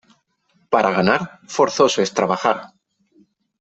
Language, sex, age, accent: Spanish, male, 19-29, España: Centro-Sur peninsular (Madrid, Toledo, Castilla-La Mancha)